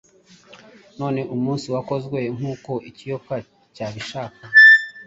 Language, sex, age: Kinyarwanda, male, 40-49